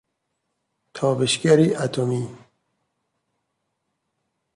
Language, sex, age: Persian, male, 30-39